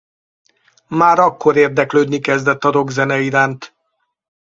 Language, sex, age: Hungarian, male, 60-69